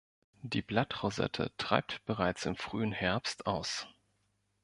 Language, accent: German, Deutschland Deutsch